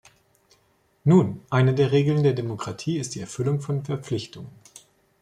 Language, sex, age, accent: German, male, 40-49, Deutschland Deutsch